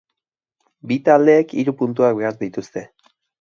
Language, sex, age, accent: Basque, male, under 19, Erdialdekoa edo Nafarra (Gipuzkoa, Nafarroa)